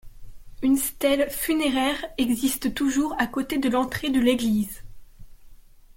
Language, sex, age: French, female, under 19